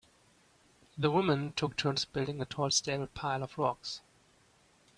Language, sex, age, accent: English, male, 30-39, England English